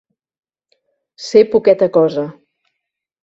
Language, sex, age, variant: Catalan, female, 60-69, Central